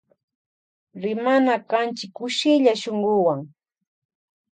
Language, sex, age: Loja Highland Quichua, female, 40-49